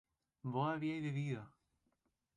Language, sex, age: Spanish, male, 19-29